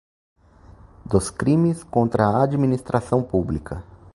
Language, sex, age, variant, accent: Portuguese, male, 50-59, Portuguese (Brasil), Paulista